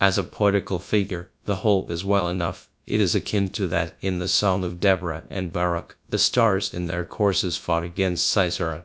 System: TTS, GradTTS